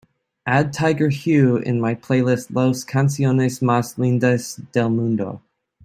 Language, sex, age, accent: English, male, 19-29, United States English